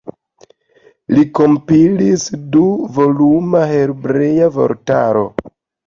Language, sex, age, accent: Esperanto, male, 30-39, Internacia